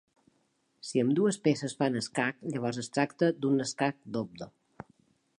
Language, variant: Catalan, Balear